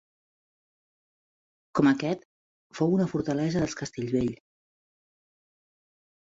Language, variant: Catalan, Central